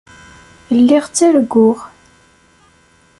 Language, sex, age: Kabyle, female, 30-39